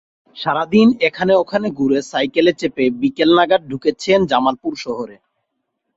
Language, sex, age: Bengali, male, 19-29